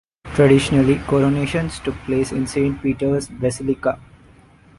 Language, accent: English, India and South Asia (India, Pakistan, Sri Lanka)